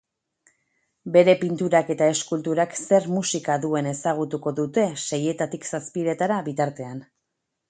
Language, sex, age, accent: Basque, female, 30-39, Mendebalekoa (Araba, Bizkaia, Gipuzkoako mendebaleko herri batzuk)